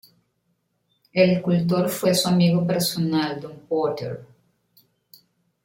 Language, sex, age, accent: Spanish, female, 40-49, Caribe: Cuba, Venezuela, Puerto Rico, República Dominicana, Panamá, Colombia caribeña, México caribeño, Costa del golfo de México